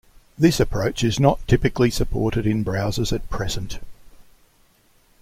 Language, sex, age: English, male, 60-69